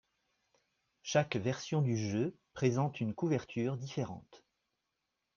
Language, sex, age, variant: French, male, 40-49, Français de métropole